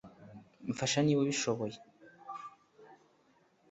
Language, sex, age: Kinyarwanda, male, under 19